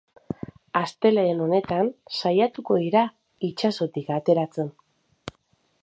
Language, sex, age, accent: Basque, female, 30-39, Mendebalekoa (Araba, Bizkaia, Gipuzkoako mendebaleko herri batzuk)